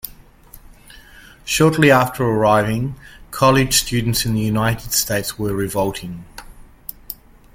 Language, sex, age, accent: English, male, 50-59, Australian English